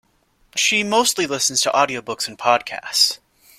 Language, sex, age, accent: English, male, 19-29, United States English